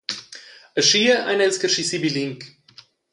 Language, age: Romansh, 19-29